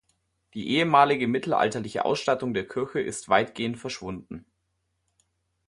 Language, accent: German, Deutschland Deutsch